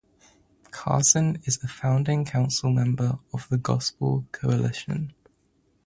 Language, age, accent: English, 19-29, England English